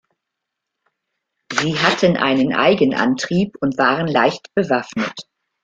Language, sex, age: German, female, 60-69